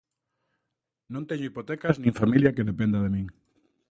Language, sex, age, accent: Galician, male, 30-39, Oriental (común en zona oriental)